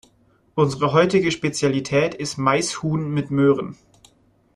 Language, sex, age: German, male, 19-29